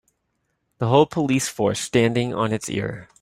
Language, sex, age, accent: English, male, 30-39, United States English